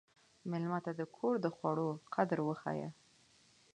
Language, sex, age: Pashto, female, 19-29